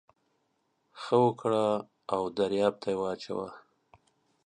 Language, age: Pashto, 60-69